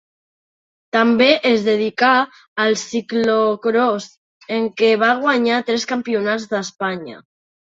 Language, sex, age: Catalan, female, 40-49